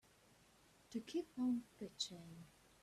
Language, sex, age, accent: English, female, 19-29, England English